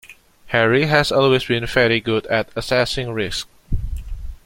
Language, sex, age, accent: English, male, 19-29, Singaporean English